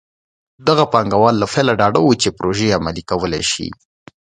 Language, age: Pashto, 19-29